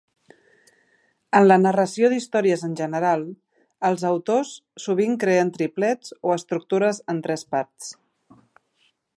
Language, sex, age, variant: Catalan, female, 30-39, Central